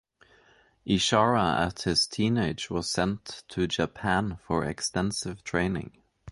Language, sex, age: English, male, 30-39